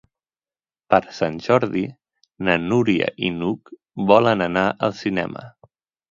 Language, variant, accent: Catalan, Central, central